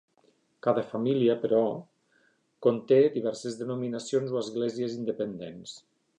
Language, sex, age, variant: Catalan, male, 40-49, Nord-Occidental